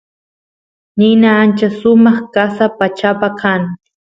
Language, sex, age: Santiago del Estero Quichua, female, 19-29